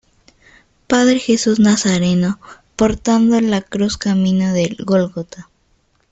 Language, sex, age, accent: Spanish, female, under 19, Andino-Pacífico: Colombia, Perú, Ecuador, oeste de Bolivia y Venezuela andina